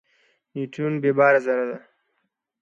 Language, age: Pashto, 19-29